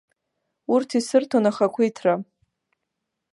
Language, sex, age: Abkhazian, female, under 19